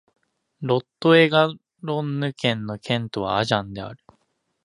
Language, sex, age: Japanese, male, 19-29